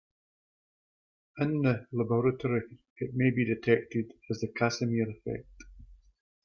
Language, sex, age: English, male, 40-49